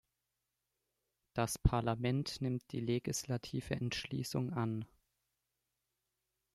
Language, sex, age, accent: German, male, under 19, Deutschland Deutsch